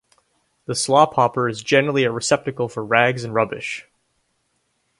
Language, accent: English, Canadian English